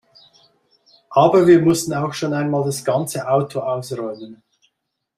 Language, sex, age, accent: German, male, 50-59, Schweizerdeutsch